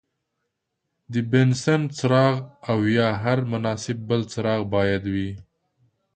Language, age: Pashto, 30-39